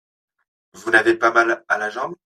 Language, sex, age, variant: French, male, 30-39, Français de métropole